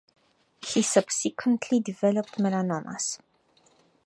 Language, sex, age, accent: English, female, 30-39, United States English